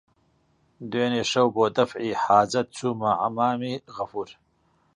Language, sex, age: Central Kurdish, male, 40-49